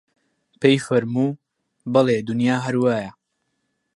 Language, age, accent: Central Kurdish, under 19, سۆرانی